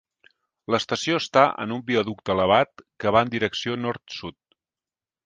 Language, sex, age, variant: Catalan, male, 50-59, Central